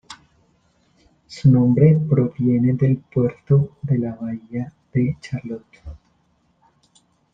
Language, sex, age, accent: Spanish, male, 30-39, Andino-Pacífico: Colombia, Perú, Ecuador, oeste de Bolivia y Venezuela andina